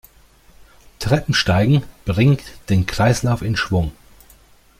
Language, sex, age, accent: German, male, 40-49, Deutschland Deutsch